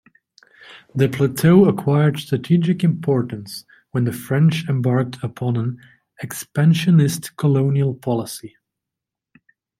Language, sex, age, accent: English, male, 30-39, England English